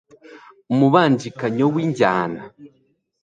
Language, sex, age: Kinyarwanda, male, 19-29